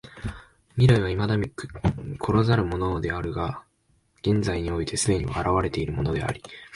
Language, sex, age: Japanese, male, under 19